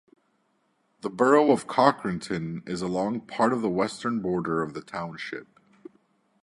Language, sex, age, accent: English, male, 30-39, United States English